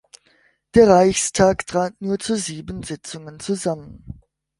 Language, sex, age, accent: German, male, under 19, Deutschland Deutsch